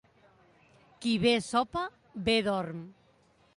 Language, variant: Catalan, Septentrional